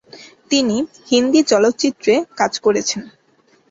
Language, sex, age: Bengali, female, under 19